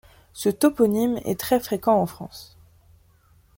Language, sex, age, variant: French, female, 19-29, Français de métropole